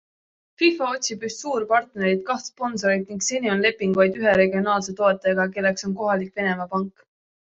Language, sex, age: Estonian, male, 19-29